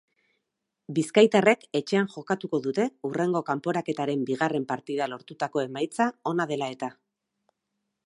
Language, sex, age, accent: Basque, female, 40-49, Erdialdekoa edo Nafarra (Gipuzkoa, Nafarroa)